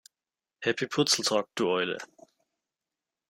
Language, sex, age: German, male, under 19